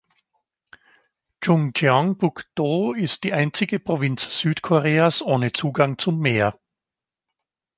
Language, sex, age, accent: German, male, 50-59, Österreichisches Deutsch